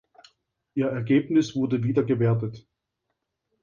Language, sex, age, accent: German, male, 50-59, Deutschland Deutsch; Süddeutsch